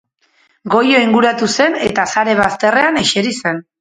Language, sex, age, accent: Basque, female, 40-49, Mendebalekoa (Araba, Bizkaia, Gipuzkoako mendebaleko herri batzuk)